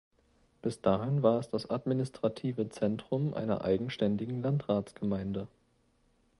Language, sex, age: German, male, 19-29